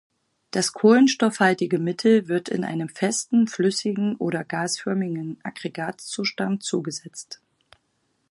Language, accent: German, Deutschland Deutsch